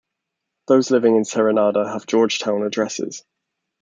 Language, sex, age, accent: English, male, 19-29, England English